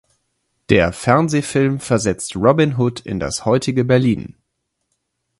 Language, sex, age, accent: German, male, 30-39, Deutschland Deutsch